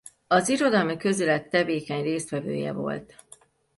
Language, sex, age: Hungarian, female, 50-59